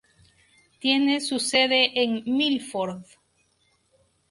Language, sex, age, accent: Spanish, female, 19-29, América central